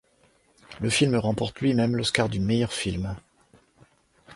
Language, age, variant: French, 60-69, Français de métropole